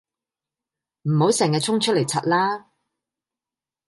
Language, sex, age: Cantonese, female, 40-49